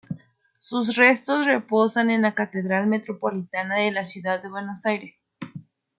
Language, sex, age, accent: Spanish, female, 19-29, México